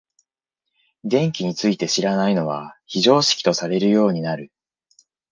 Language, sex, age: Japanese, male, 30-39